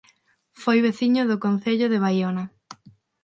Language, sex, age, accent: Galician, female, under 19, Central (gheada); Neofalante